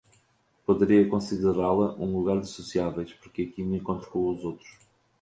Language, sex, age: Portuguese, male, 40-49